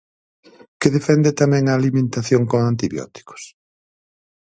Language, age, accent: Galician, 40-49, Atlántico (seseo e gheada)